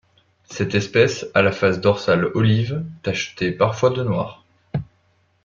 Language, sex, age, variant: French, male, 19-29, Français de métropole